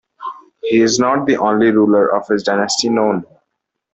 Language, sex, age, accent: English, male, 19-29, India and South Asia (India, Pakistan, Sri Lanka)